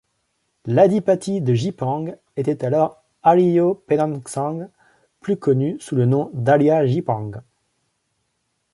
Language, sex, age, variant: French, male, 40-49, Français de métropole